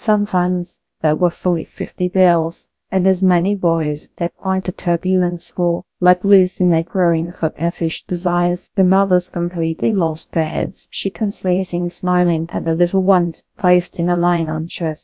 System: TTS, GlowTTS